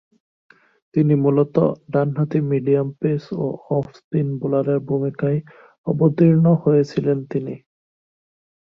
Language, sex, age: Bengali, male, 19-29